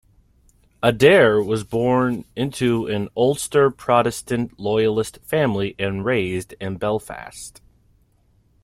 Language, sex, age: English, male, 19-29